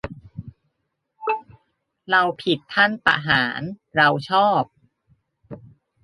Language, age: Thai, 19-29